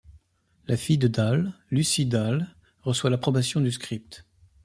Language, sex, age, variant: French, male, 40-49, Français de métropole